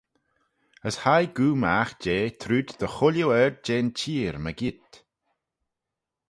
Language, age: Manx, 40-49